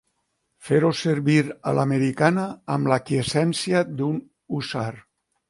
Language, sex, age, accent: Catalan, male, 60-69, valencià